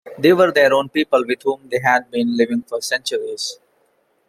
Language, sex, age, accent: English, male, 19-29, India and South Asia (India, Pakistan, Sri Lanka)